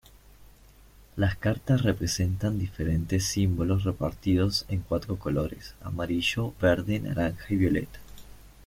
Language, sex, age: Spanish, male, 19-29